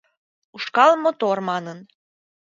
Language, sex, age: Mari, female, 19-29